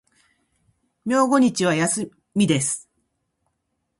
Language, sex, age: Japanese, female, 50-59